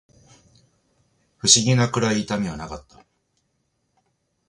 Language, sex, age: Japanese, male, 40-49